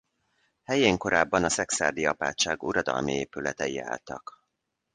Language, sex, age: Hungarian, male, 40-49